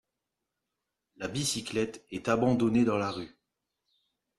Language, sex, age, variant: French, male, 40-49, Français de métropole